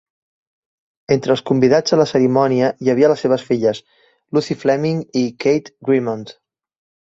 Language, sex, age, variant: Catalan, male, 30-39, Central